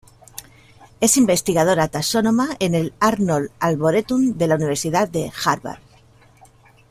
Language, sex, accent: Spanish, female, España: Sur peninsular (Andalucia, Extremadura, Murcia)